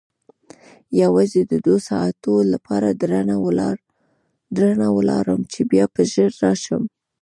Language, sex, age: Pashto, female, 19-29